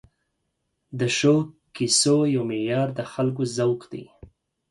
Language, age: Pashto, 30-39